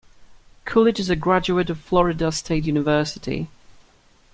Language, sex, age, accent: English, male, 19-29, England English